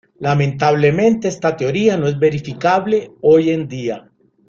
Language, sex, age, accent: Spanish, male, 50-59, América central